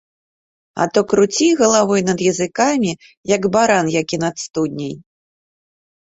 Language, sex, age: Belarusian, female, 30-39